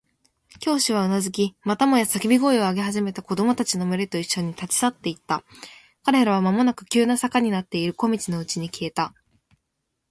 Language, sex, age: Japanese, female, under 19